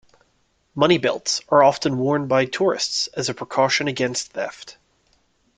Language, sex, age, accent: English, male, 19-29, United States English